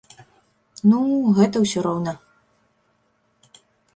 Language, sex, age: Belarusian, female, 19-29